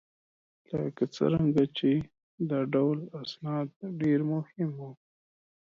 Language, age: Pashto, 19-29